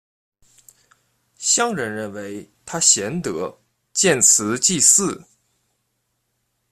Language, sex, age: Chinese, male, 19-29